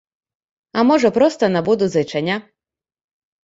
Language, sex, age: Belarusian, female, 30-39